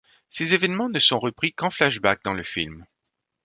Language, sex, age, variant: French, male, 50-59, Français de métropole